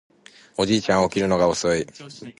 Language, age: Japanese, 19-29